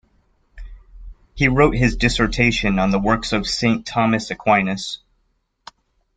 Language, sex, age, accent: English, male, 30-39, United States English